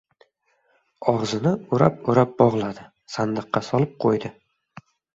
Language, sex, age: Uzbek, male, 19-29